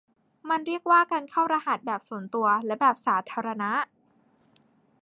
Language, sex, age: Thai, female, 19-29